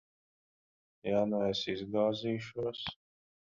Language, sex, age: Latvian, male, 30-39